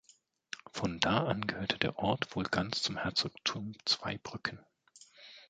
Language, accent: German, Deutschland Deutsch